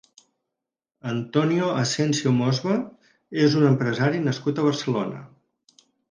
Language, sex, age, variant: Catalan, male, 60-69, Central